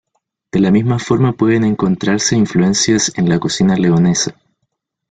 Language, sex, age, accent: Spanish, male, 19-29, Chileno: Chile, Cuyo